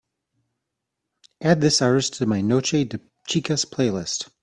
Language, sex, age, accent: English, male, 40-49, United States English